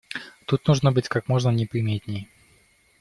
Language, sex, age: Russian, male, 19-29